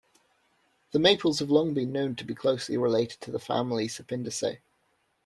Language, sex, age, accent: English, male, 19-29, England English